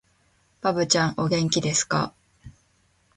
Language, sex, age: Japanese, female, 19-29